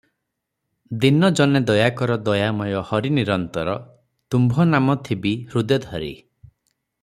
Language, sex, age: Odia, male, 30-39